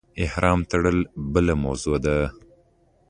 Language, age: Pashto, 19-29